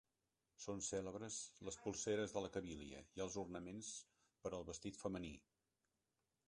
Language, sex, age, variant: Catalan, male, 60-69, Central